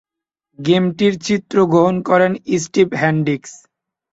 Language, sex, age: Bengali, male, 19-29